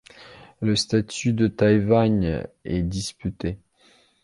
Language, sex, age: French, male, 19-29